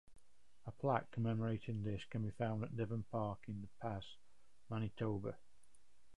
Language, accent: English, England English